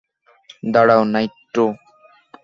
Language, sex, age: Bengali, male, under 19